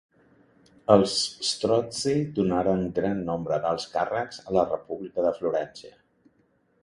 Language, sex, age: Catalan, male, 50-59